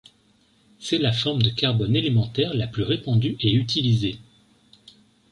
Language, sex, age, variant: French, male, 30-39, Français de métropole